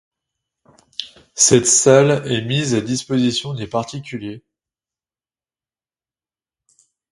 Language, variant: French, Français de métropole